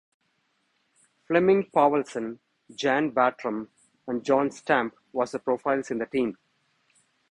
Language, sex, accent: English, male, India and South Asia (India, Pakistan, Sri Lanka)